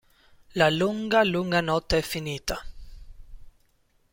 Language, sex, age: Italian, male, 19-29